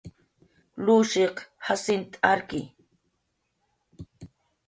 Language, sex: Jaqaru, female